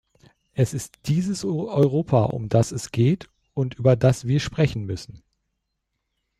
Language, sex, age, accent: German, male, 40-49, Deutschland Deutsch